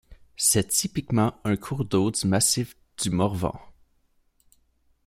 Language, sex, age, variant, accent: French, male, 19-29, Français d'Amérique du Nord, Français du Canada